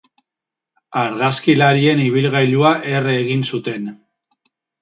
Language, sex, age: Basque, male, 40-49